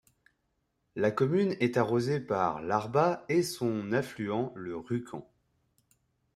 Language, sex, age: French, male, 30-39